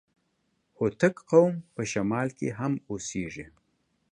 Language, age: Pashto, 50-59